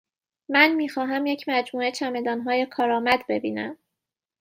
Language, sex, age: Persian, female, 30-39